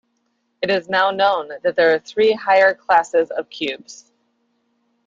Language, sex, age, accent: English, female, 30-39, United States English